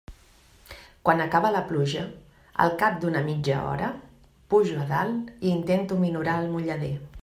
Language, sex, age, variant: Catalan, female, 50-59, Central